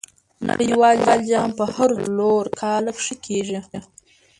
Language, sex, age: Pashto, female, under 19